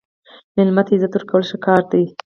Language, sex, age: Pashto, female, 19-29